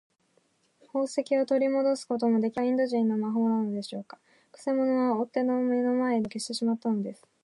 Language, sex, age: Japanese, female, 19-29